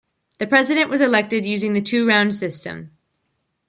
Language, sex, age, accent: English, female, under 19, United States English